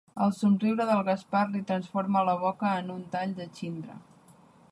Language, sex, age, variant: Catalan, female, 30-39, Central